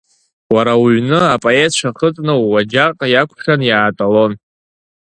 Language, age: Abkhazian, under 19